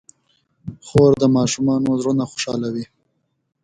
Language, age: Pashto, 19-29